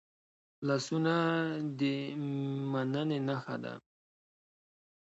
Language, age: Pashto, 30-39